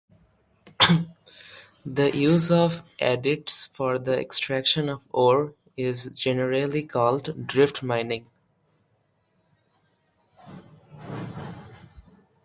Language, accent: English, India and South Asia (India, Pakistan, Sri Lanka)